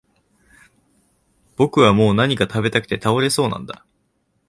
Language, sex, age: Japanese, male, 19-29